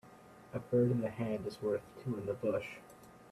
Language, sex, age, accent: English, male, 19-29, United States English